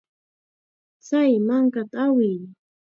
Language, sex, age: Chiquián Ancash Quechua, female, 19-29